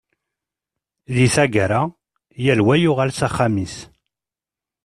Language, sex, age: Kabyle, male, 40-49